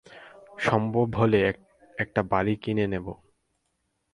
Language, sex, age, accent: Bengali, male, 19-29, প্রমিত; চলিত